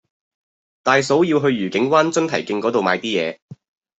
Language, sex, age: Cantonese, male, 19-29